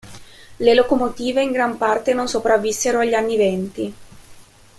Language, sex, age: Italian, female, 19-29